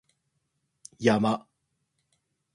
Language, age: Japanese, 19-29